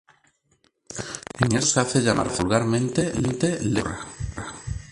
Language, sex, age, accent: Spanish, male, 30-39, España: Sur peninsular (Andalucia, Extremadura, Murcia)